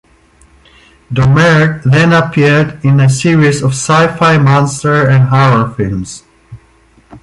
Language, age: English, 50-59